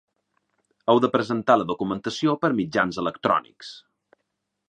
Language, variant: Catalan, Balear